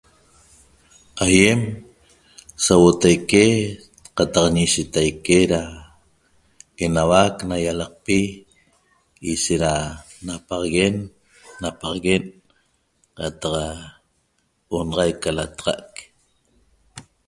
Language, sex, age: Toba, female, 50-59